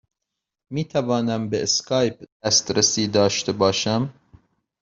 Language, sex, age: Persian, male, 30-39